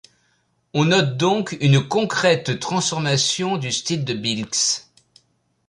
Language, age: French, 70-79